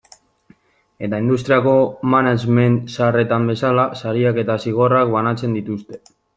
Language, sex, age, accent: Basque, male, 19-29, Mendebalekoa (Araba, Bizkaia, Gipuzkoako mendebaleko herri batzuk)